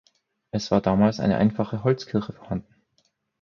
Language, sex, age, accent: German, male, 30-39, Österreichisches Deutsch